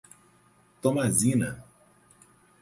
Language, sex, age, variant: Portuguese, male, 30-39, Portuguese (Brasil)